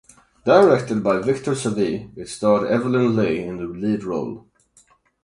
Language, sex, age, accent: English, male, 19-29, United States English; England English